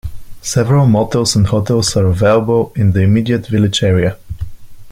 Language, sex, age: English, male, 19-29